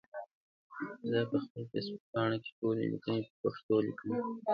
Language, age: Pashto, 19-29